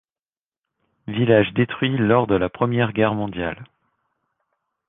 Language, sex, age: French, male, 30-39